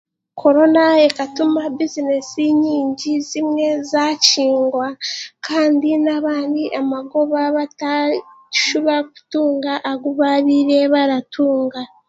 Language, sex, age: Chiga, female, 19-29